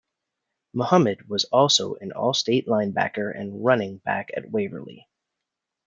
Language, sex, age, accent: English, male, 30-39, Canadian English